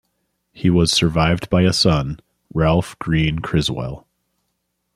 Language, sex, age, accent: English, male, 30-39, United States English